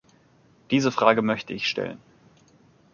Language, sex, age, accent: German, male, 30-39, Deutschland Deutsch